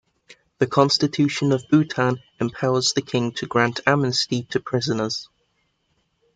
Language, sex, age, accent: English, male, under 19, England English